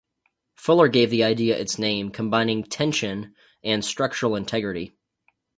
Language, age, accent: English, 19-29, United States English